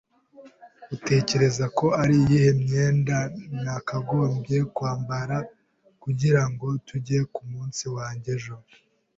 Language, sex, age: Kinyarwanda, male, 19-29